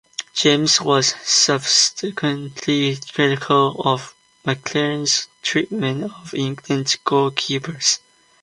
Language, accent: English, United States English